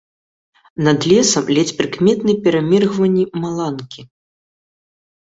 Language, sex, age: Belarusian, male, under 19